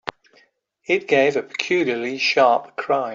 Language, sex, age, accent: English, male, 60-69, England English